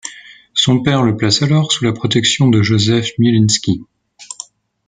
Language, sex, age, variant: French, male, 19-29, Français de métropole